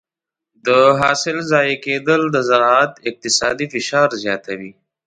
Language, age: Pashto, 19-29